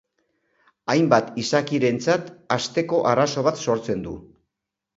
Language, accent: Basque, Mendebalekoa (Araba, Bizkaia, Gipuzkoako mendebaleko herri batzuk)